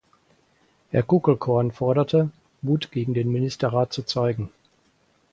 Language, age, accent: German, 60-69, Deutschland Deutsch